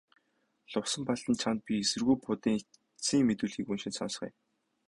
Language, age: Mongolian, 19-29